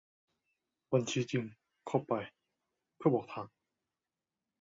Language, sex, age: Thai, male, 19-29